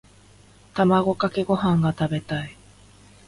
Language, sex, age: Japanese, female, 19-29